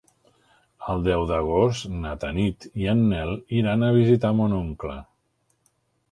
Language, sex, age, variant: Catalan, male, 60-69, Central